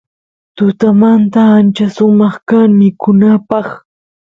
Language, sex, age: Santiago del Estero Quichua, female, 19-29